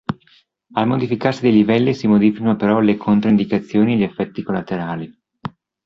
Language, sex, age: Italian, male, 40-49